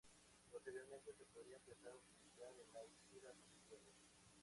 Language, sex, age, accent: Spanish, male, 19-29, México